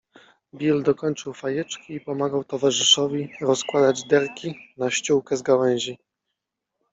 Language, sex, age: Polish, male, 30-39